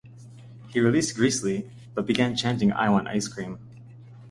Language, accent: English, United States English